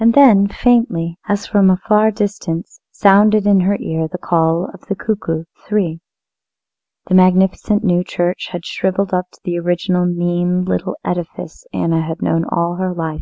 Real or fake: real